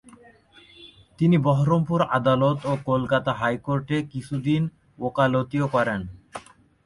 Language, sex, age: Bengali, male, 19-29